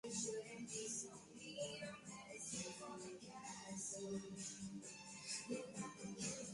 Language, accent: English, United States English